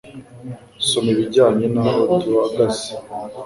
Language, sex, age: Kinyarwanda, male, 19-29